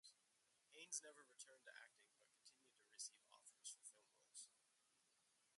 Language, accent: English, United States English